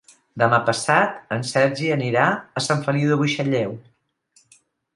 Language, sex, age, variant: Catalan, female, 60-69, Central